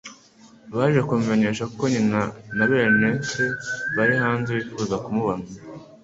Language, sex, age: Kinyarwanda, female, 40-49